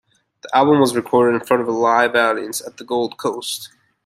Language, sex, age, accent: English, male, 19-29, United States English